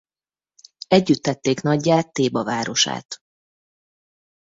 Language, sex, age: Hungarian, female, 30-39